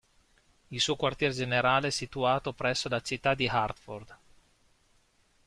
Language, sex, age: Italian, male, 30-39